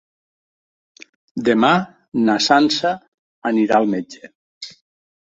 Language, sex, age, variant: Catalan, male, 50-59, Nord-Occidental